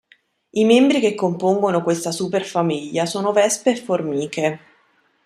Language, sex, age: Italian, female, 19-29